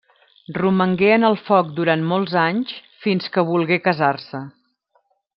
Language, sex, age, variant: Catalan, female, 40-49, Central